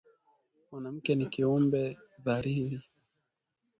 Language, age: Swahili, 19-29